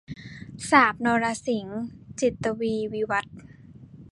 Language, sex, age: Thai, female, 19-29